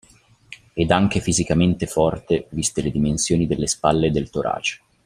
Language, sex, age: Italian, male, 30-39